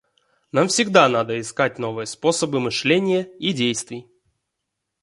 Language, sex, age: Russian, male, 19-29